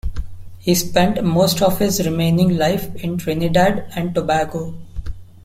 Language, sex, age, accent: English, male, 19-29, India and South Asia (India, Pakistan, Sri Lanka)